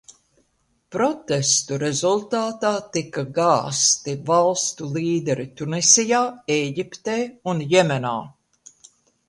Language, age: Latvian, 80-89